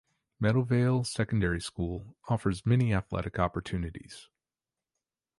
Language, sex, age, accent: English, male, 40-49, United States English